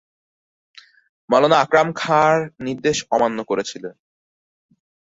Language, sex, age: Bengali, male, 19-29